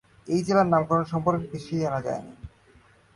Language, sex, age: Bengali, male, 19-29